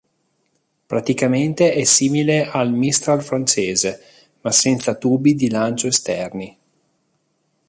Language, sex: Italian, male